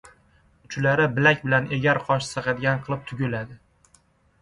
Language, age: Uzbek, 19-29